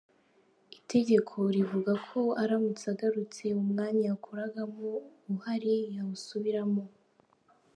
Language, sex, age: Kinyarwanda, female, 19-29